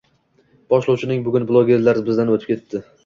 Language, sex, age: Uzbek, male, under 19